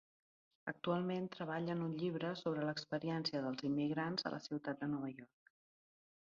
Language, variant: Catalan, Central